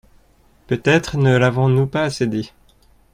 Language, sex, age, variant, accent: French, male, 19-29, Français d'Europe, Français de Suisse